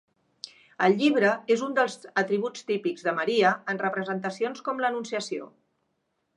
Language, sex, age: Catalan, female, 50-59